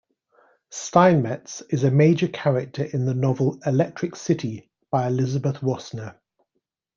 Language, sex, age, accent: English, male, 50-59, England English